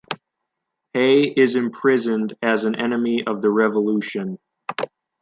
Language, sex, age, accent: English, male, under 19, United States English